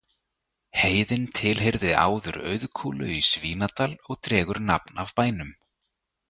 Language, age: Icelandic, 30-39